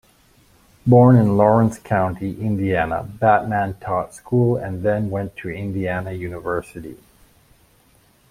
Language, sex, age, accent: English, male, 50-59, United States English